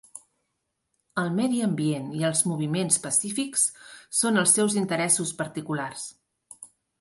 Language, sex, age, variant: Catalan, female, 40-49, Central